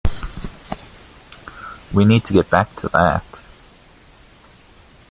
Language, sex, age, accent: English, male, 19-29, Southern African (South Africa, Zimbabwe, Namibia)